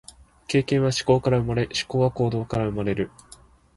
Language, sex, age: Japanese, male, 19-29